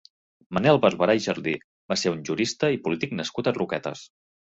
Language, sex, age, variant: Catalan, male, 30-39, Central